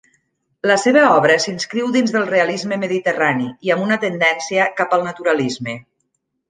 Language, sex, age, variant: Catalan, female, 40-49, Nord-Occidental